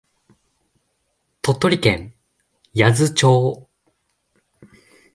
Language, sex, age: Japanese, male, 19-29